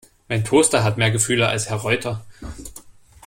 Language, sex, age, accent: German, male, 19-29, Deutschland Deutsch